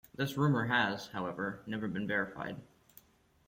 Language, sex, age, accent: English, male, 19-29, United States English